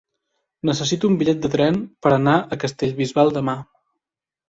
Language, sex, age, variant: Catalan, male, 19-29, Central